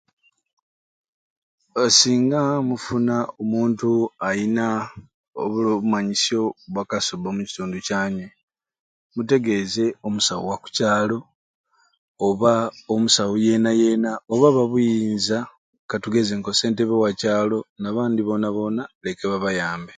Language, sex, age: Ruuli, male, 30-39